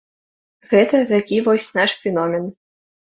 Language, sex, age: Belarusian, female, under 19